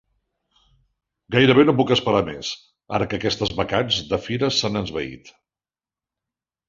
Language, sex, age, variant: Catalan, male, 60-69, Central